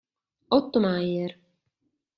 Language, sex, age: Italian, female, 19-29